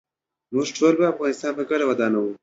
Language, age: Pashto, under 19